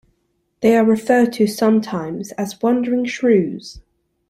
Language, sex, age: English, male, 19-29